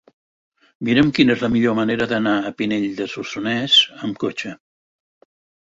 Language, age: Catalan, 70-79